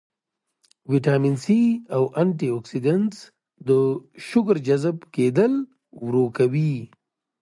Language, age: Pashto, 40-49